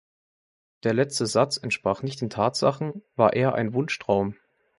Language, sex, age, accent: German, male, 19-29, Deutschland Deutsch